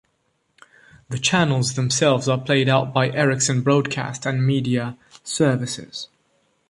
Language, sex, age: English, male, 19-29